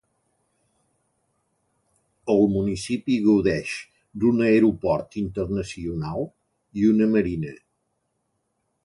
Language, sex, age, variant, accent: Catalan, male, 60-69, Central, central